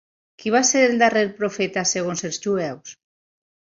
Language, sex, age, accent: Catalan, female, 40-49, valencià